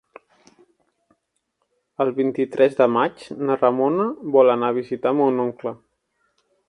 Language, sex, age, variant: Catalan, male, 30-39, Central